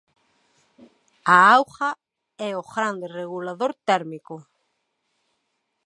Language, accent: Galician, Atlántico (seseo e gheada)